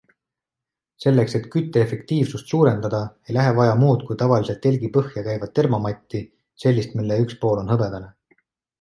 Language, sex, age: Estonian, male, 19-29